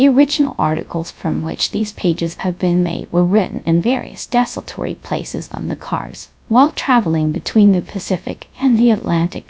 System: TTS, GradTTS